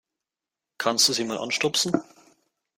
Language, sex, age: German, male, under 19